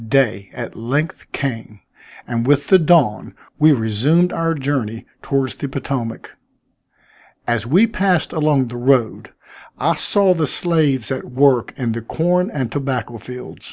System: none